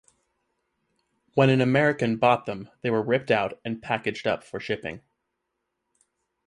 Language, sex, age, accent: English, male, 30-39, United States English